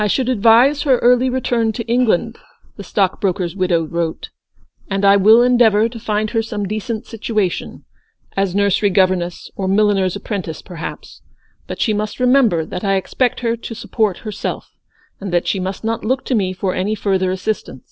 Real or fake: real